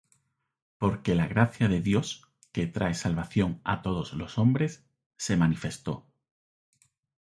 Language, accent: Spanish, España: Sur peninsular (Andalucia, Extremadura, Murcia)